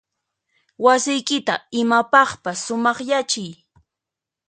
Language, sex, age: Puno Quechua, female, 30-39